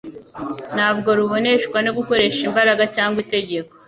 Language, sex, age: Kinyarwanda, female, 30-39